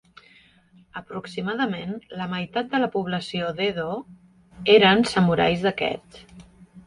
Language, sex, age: Catalan, female, 40-49